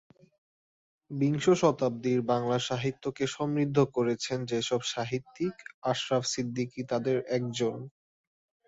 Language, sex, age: Bengali, male, 19-29